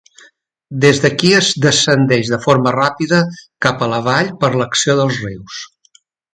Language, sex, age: Catalan, male, 60-69